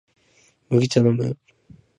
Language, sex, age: Japanese, male, 19-29